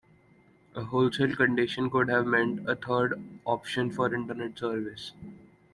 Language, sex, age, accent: English, male, under 19, India and South Asia (India, Pakistan, Sri Lanka)